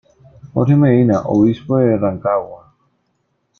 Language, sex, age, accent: Spanish, male, 19-29, Andino-Pacífico: Colombia, Perú, Ecuador, oeste de Bolivia y Venezuela andina